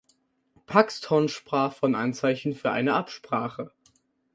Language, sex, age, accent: German, male, under 19, Deutschland Deutsch